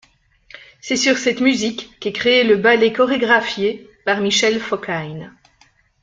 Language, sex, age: French, female, 40-49